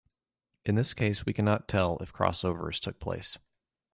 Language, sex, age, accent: English, male, 30-39, United States English